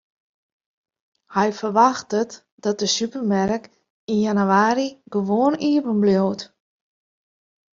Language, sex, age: Western Frisian, female, 40-49